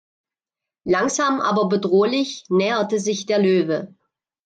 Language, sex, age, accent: German, female, 40-49, Deutschland Deutsch